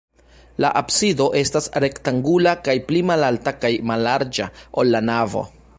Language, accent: Esperanto, Internacia